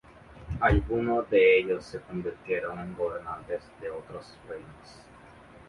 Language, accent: Spanish, América central